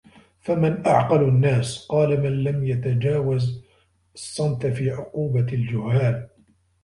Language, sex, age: Arabic, male, 30-39